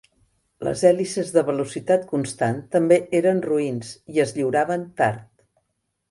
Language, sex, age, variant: Catalan, female, 60-69, Central